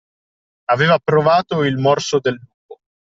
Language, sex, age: Italian, male, 30-39